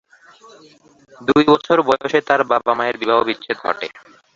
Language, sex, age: Bengali, male, 19-29